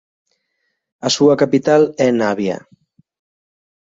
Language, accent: Galician, Atlántico (seseo e gheada)